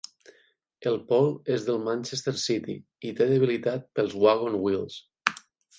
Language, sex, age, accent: Catalan, male, 30-39, valencià; valencià meridional